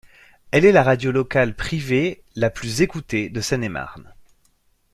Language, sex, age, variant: French, male, 30-39, Français de métropole